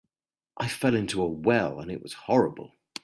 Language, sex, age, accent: English, male, 40-49, England English